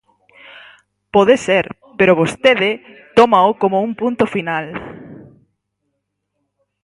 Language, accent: Galician, Normativo (estándar)